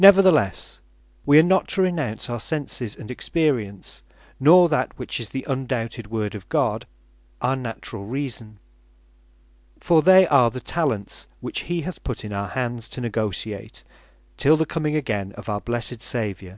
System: none